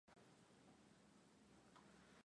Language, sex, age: Swahili, female, 19-29